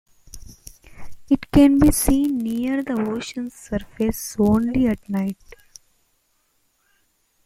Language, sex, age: English, female, under 19